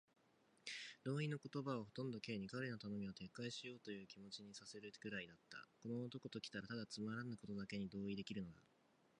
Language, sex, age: Japanese, male, 19-29